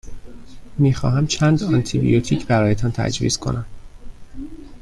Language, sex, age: Persian, male, 30-39